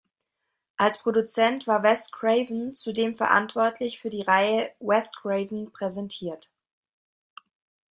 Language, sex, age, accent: German, female, 19-29, Deutschland Deutsch